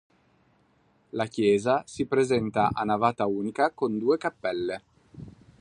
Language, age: Italian, 30-39